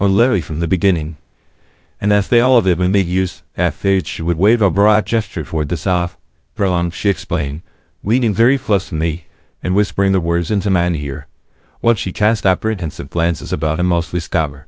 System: TTS, VITS